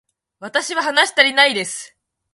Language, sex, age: Japanese, female, 19-29